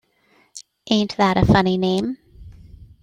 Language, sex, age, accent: English, female, 30-39, United States English